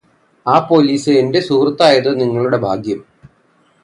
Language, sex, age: Malayalam, male, 40-49